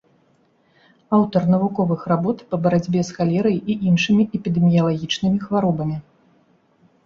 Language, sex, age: Belarusian, female, 30-39